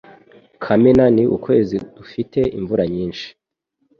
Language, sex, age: Kinyarwanda, male, 19-29